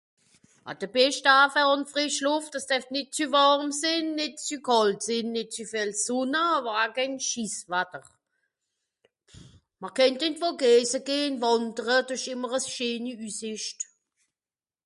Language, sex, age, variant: Swiss German, female, 40-49, Nordniederàlemmànisch (Rishoffe, Zàwere, Bùsswìller, Hawenau, Brüemt, Stroossbùri, Molse, Dàmbàch, Schlettstàtt, Pfàlzbùri usw.)